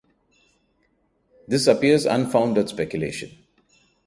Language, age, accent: English, 30-39, India and South Asia (India, Pakistan, Sri Lanka)